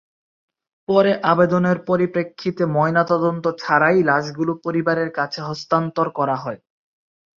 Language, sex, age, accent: Bengali, male, 19-29, Bangladeshi; শুদ্ধ বাংলা